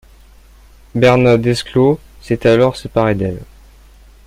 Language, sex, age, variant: French, male, under 19, Français de métropole